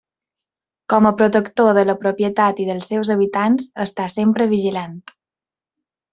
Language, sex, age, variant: Catalan, female, 19-29, Balear